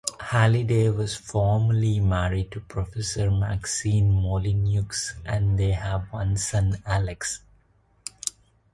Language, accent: English, India and South Asia (India, Pakistan, Sri Lanka)